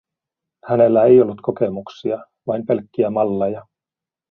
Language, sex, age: Finnish, male, 40-49